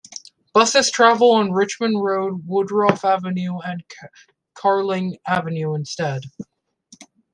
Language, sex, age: English, male, 19-29